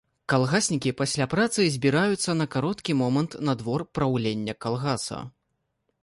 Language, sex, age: Belarusian, male, 30-39